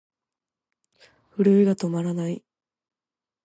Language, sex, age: Japanese, female, 19-29